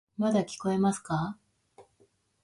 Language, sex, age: Japanese, female, 50-59